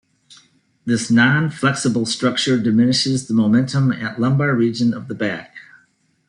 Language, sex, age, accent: English, male, 50-59, United States English